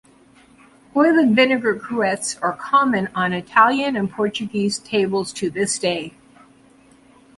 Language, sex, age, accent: English, female, 50-59, United States English